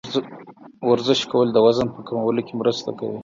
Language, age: Pashto, 30-39